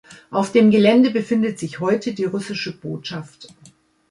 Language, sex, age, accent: German, female, 50-59, Deutschland Deutsch